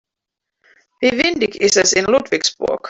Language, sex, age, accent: German, female, 40-49, Deutschland Deutsch